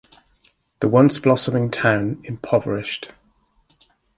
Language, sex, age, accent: English, male, 40-49, England English